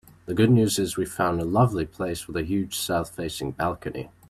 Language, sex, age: English, male, 19-29